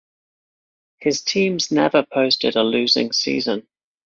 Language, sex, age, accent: English, male, 30-39, England English